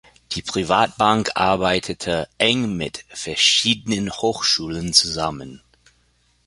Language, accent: German, Deutschland Deutsch